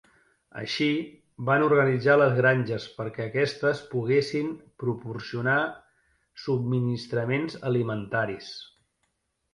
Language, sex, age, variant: Catalan, male, 50-59, Central